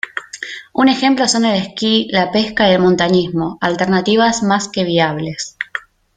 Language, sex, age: Spanish, female, 19-29